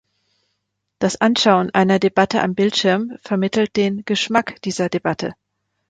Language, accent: German, Deutschland Deutsch